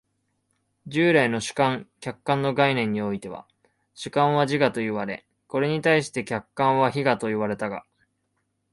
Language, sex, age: Japanese, male, 19-29